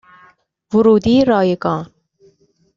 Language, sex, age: Persian, female, 19-29